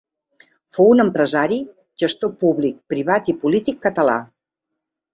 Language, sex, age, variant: Catalan, female, 50-59, Central